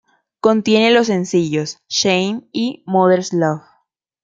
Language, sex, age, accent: Spanish, female, 19-29, Caribe: Cuba, Venezuela, Puerto Rico, República Dominicana, Panamá, Colombia caribeña, México caribeño, Costa del golfo de México